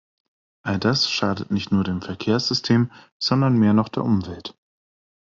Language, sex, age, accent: German, male, 19-29, Deutschland Deutsch